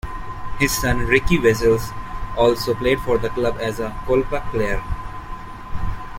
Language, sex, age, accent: English, male, 19-29, India and South Asia (India, Pakistan, Sri Lanka)